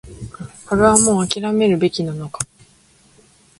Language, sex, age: Japanese, female, 19-29